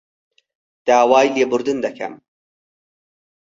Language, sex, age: Central Kurdish, male, 30-39